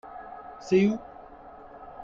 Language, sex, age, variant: French, male, 30-39, Français de métropole